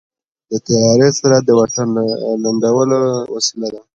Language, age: Pashto, under 19